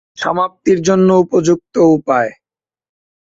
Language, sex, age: Bengali, male, 19-29